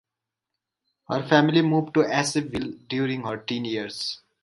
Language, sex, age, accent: English, male, 19-29, United States English